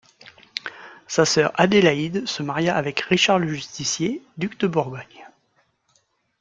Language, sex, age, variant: French, male, 30-39, Français de métropole